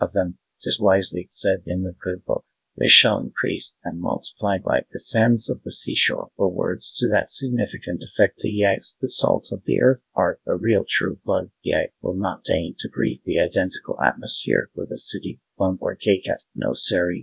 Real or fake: fake